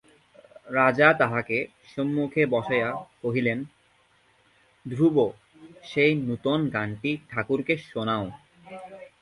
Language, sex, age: Bengali, male, 19-29